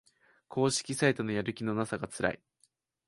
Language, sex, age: Japanese, male, 19-29